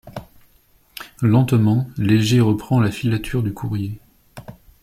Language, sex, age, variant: French, male, 19-29, Français de métropole